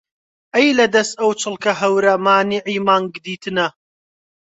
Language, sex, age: Central Kurdish, male, 19-29